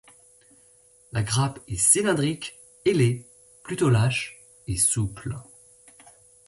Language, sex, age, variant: French, female, 19-29, Français de métropole